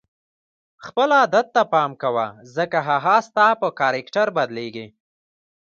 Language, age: Pashto, 19-29